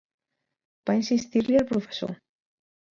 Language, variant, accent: Catalan, Central, central